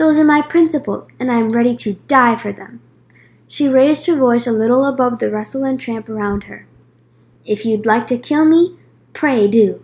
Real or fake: real